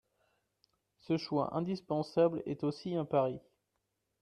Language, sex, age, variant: French, male, 19-29, Français de métropole